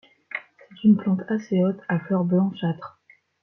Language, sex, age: French, female, under 19